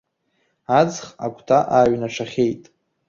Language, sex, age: Abkhazian, male, under 19